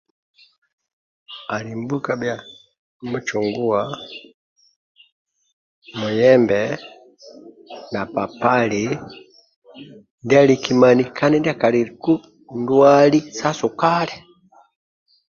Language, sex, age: Amba (Uganda), male, 70-79